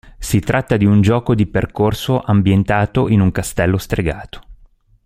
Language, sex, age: Italian, male, 40-49